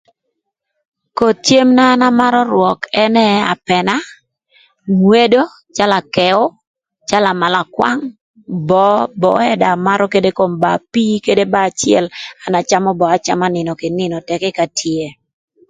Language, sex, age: Thur, female, 50-59